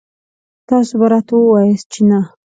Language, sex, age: Pashto, female, 19-29